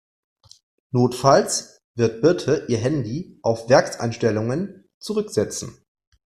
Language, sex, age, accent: German, male, 40-49, Deutschland Deutsch